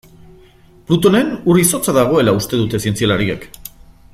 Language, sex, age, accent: Basque, male, 50-59, Mendebalekoa (Araba, Bizkaia, Gipuzkoako mendebaleko herri batzuk)